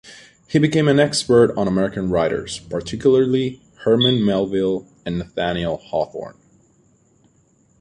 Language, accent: English, United States English